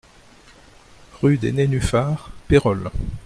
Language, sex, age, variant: French, male, 60-69, Français de métropole